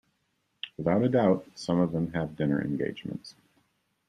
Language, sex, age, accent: English, male, 60-69, United States English